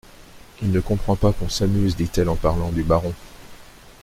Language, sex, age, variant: French, male, 60-69, Français de métropole